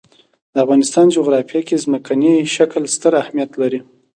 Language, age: Pashto, 19-29